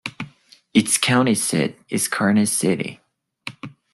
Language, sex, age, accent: English, male, 19-29, United States English